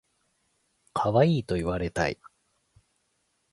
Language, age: Japanese, 40-49